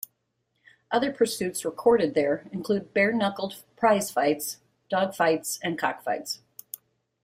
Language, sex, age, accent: English, female, 50-59, United States English